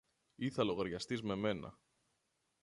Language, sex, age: Greek, male, 30-39